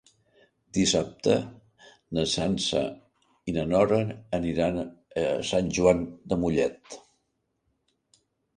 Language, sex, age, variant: Catalan, male, 70-79, Central